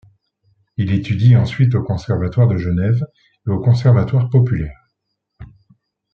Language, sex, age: French, male, 40-49